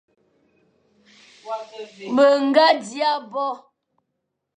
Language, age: Fang, under 19